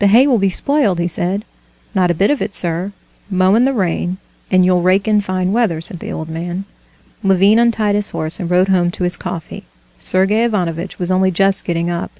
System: none